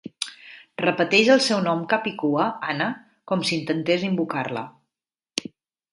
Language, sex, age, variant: Catalan, female, 40-49, Central